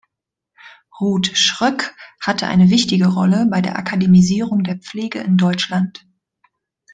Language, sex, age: German, female, 30-39